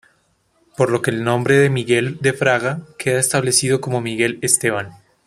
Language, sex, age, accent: Spanish, male, 19-29, América central